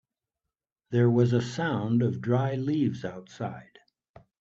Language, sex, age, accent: English, male, 60-69, United States English